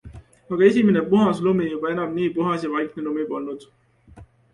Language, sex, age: Estonian, male, 19-29